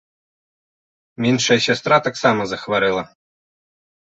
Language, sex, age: Belarusian, male, 30-39